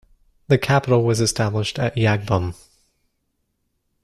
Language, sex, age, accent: English, male, 19-29, United States English